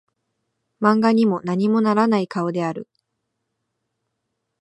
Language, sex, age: Japanese, female, 19-29